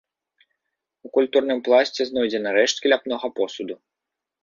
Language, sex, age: Belarusian, male, 30-39